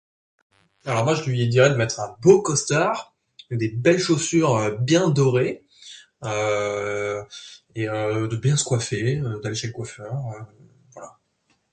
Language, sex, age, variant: French, male, 19-29, Français de métropole